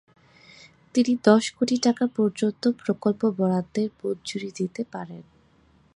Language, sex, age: Bengali, female, 19-29